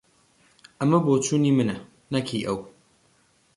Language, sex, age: Central Kurdish, male, 19-29